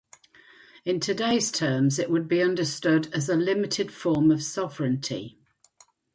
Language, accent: English, England English